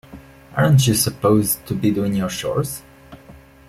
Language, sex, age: English, male, 19-29